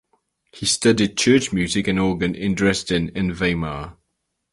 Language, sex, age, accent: English, male, under 19, England English